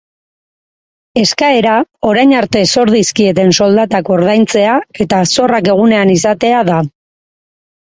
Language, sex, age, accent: Basque, female, 30-39, Mendebalekoa (Araba, Bizkaia, Gipuzkoako mendebaleko herri batzuk)